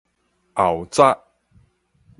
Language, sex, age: Min Nan Chinese, male, 30-39